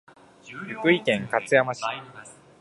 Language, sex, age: Japanese, male, under 19